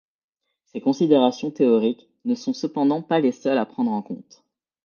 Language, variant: French, Français de métropole